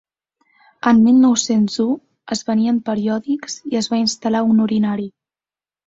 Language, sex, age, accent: Catalan, female, 19-29, Camp de Tarragona